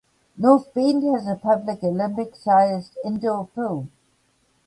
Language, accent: English, New Zealand English